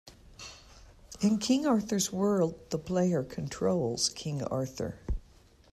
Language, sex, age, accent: English, female, 60-69, United States English